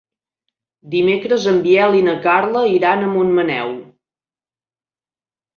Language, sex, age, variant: Catalan, female, 40-49, Septentrional